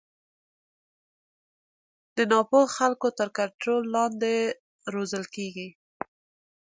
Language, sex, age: Pashto, female, 19-29